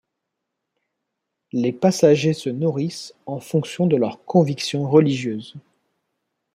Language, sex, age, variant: French, male, 30-39, Français de métropole